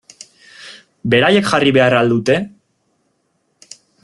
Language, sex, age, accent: Basque, male, 19-29, Erdialdekoa edo Nafarra (Gipuzkoa, Nafarroa)